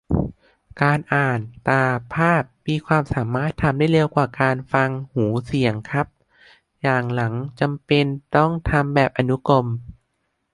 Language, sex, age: Thai, male, under 19